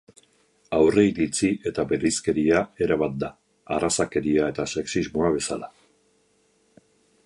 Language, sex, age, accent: Basque, male, 50-59, Erdialdekoa edo Nafarra (Gipuzkoa, Nafarroa)